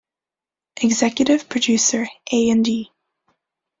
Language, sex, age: English, female, under 19